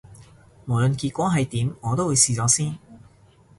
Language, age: Cantonese, 40-49